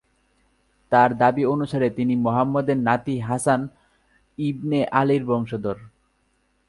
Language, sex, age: Bengali, male, under 19